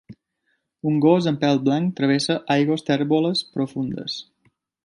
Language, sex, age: Catalan, male, 30-39